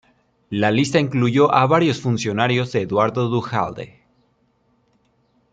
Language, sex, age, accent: Spanish, male, 19-29, México